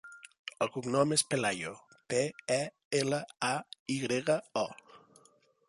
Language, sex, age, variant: Catalan, male, 30-39, Central